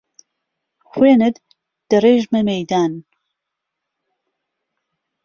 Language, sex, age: Central Kurdish, female, 30-39